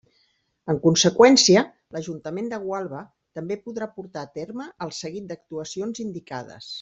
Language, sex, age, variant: Catalan, female, 50-59, Central